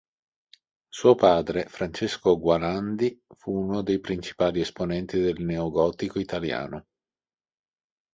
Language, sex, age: Italian, male, 40-49